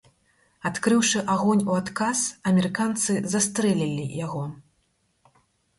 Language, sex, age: Belarusian, female, 30-39